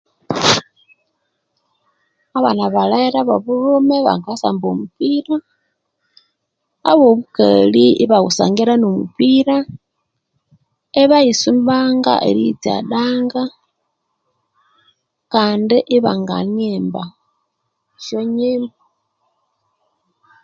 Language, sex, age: Konzo, female, 40-49